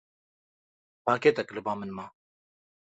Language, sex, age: Kurdish, male, 19-29